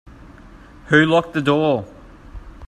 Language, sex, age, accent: English, male, 19-29, Australian English